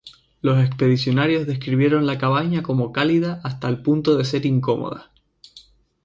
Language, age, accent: Spanish, 19-29, España: Islas Canarias